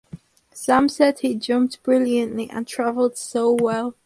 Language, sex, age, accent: English, female, under 19, England English